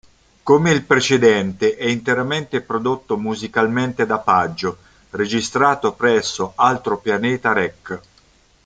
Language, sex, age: Italian, male, 50-59